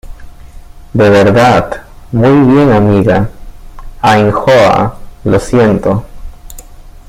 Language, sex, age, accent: Spanish, male, 19-29, Andino-Pacífico: Colombia, Perú, Ecuador, oeste de Bolivia y Venezuela andina